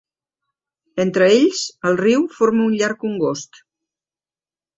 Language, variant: Catalan, Central